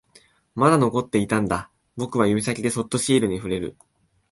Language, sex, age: Japanese, male, 19-29